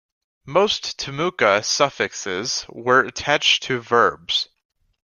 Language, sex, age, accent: English, male, under 19, United States English